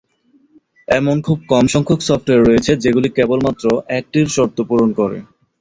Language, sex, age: Bengali, male, 19-29